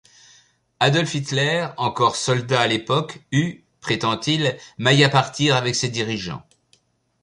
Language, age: French, 70-79